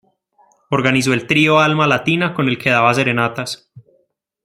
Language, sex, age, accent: Spanish, male, 19-29, Andino-Pacífico: Colombia, Perú, Ecuador, oeste de Bolivia y Venezuela andina